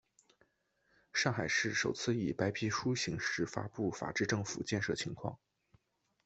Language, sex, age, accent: Chinese, male, 19-29, 出生地：辽宁省